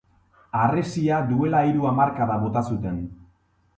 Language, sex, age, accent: Basque, male, 30-39, Erdialdekoa edo Nafarra (Gipuzkoa, Nafarroa)